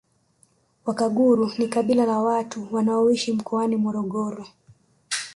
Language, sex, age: Swahili, female, 19-29